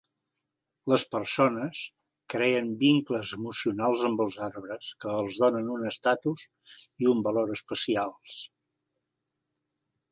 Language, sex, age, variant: Catalan, male, 70-79, Central